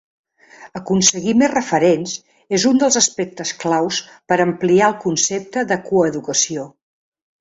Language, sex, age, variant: Catalan, female, 50-59, Central